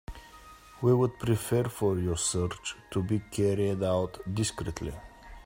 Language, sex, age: English, male, 30-39